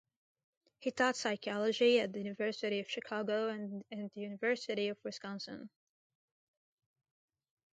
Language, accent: English, United States English